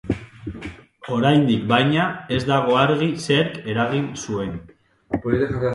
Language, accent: Basque, Mendebalekoa (Araba, Bizkaia, Gipuzkoako mendebaleko herri batzuk)